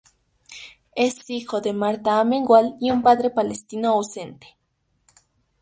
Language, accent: Spanish, Andino-Pacífico: Colombia, Perú, Ecuador, oeste de Bolivia y Venezuela andina